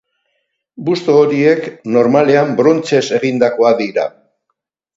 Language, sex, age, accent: Basque, male, 70-79, Mendebalekoa (Araba, Bizkaia, Gipuzkoako mendebaleko herri batzuk)